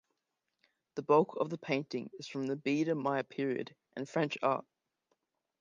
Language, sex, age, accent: English, male, under 19, Australian English